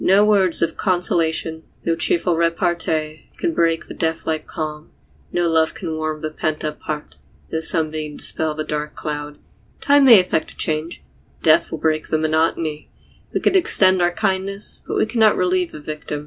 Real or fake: real